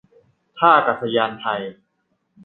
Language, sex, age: Thai, male, under 19